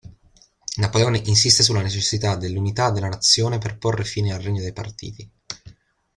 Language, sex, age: Italian, male, 19-29